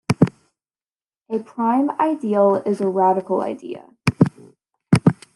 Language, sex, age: English, female, under 19